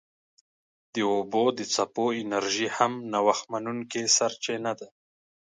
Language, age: Pashto, 30-39